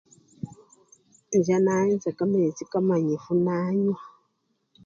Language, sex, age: Luyia, female, 40-49